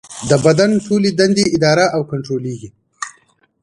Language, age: Pashto, 30-39